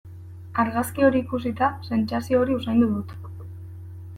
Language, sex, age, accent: Basque, female, 19-29, Erdialdekoa edo Nafarra (Gipuzkoa, Nafarroa)